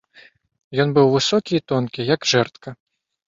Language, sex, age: Belarusian, male, under 19